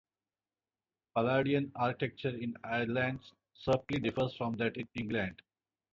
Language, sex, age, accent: English, male, 50-59, India and South Asia (India, Pakistan, Sri Lanka)